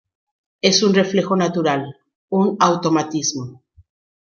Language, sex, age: Spanish, female, 50-59